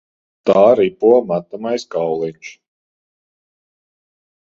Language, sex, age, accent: Latvian, male, 40-49, Rigas